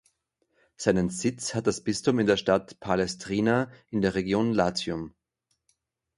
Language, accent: German, Österreichisches Deutsch